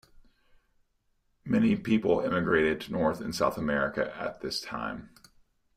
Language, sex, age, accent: English, male, 40-49, United States English